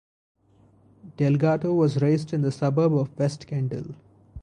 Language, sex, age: English, male, 40-49